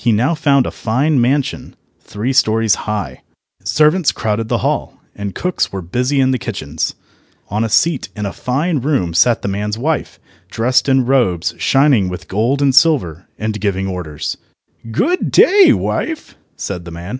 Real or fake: real